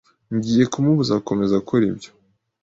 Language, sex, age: Kinyarwanda, male, 30-39